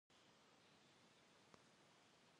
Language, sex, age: Kabardian, female, 40-49